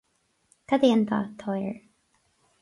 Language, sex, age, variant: Irish, female, 19-29, Gaeilge na Mumhan